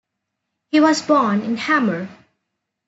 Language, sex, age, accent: English, female, 19-29, India and South Asia (India, Pakistan, Sri Lanka)